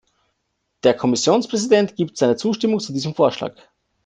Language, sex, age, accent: German, male, 19-29, Österreichisches Deutsch